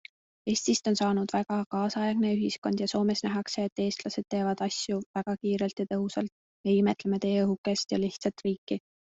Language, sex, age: Estonian, female, 19-29